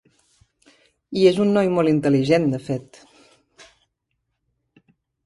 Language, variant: Catalan, Central